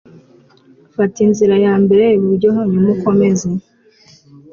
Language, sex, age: Kinyarwanda, female, under 19